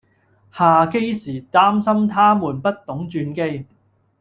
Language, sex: Cantonese, male